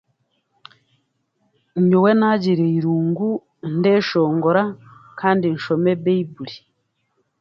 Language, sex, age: Chiga, female, 40-49